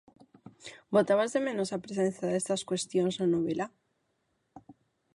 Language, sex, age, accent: Galician, female, 30-39, Oriental (común en zona oriental); Normativo (estándar)